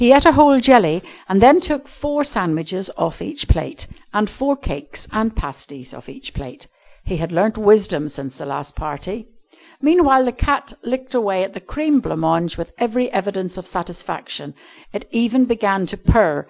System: none